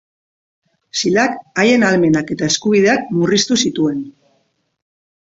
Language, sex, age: Basque, female, 40-49